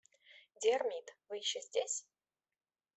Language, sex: Russian, female